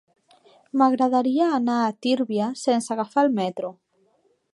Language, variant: Catalan, Central